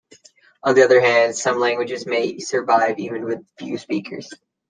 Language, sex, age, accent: English, male, under 19, United States English